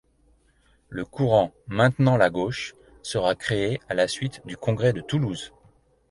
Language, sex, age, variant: French, male, 50-59, Français de métropole